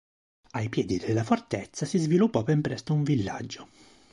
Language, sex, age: Italian, male, 30-39